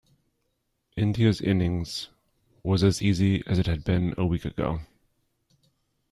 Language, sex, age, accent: English, male, 40-49, United States English